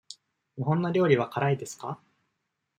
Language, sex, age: Japanese, male, 19-29